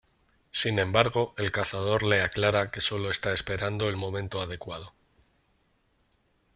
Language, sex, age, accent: Spanish, male, 30-39, España: Norte peninsular (Asturias, Castilla y León, Cantabria, País Vasco, Navarra, Aragón, La Rioja, Guadalajara, Cuenca)